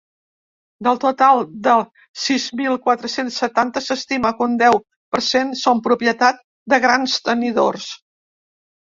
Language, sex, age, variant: Catalan, female, 70-79, Central